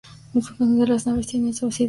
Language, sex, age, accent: Spanish, female, under 19, México